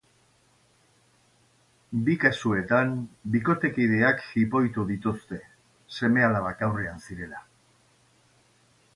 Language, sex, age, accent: Basque, male, 60-69, Erdialdekoa edo Nafarra (Gipuzkoa, Nafarroa)